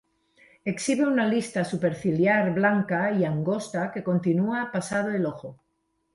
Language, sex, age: Spanish, female, 40-49